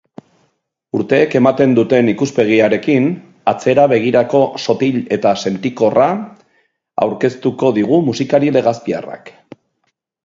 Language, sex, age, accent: Basque, male, 40-49, Erdialdekoa edo Nafarra (Gipuzkoa, Nafarroa)